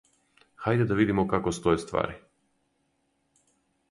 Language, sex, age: Serbian, male, 50-59